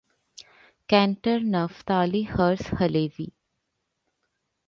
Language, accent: English, India and South Asia (India, Pakistan, Sri Lanka)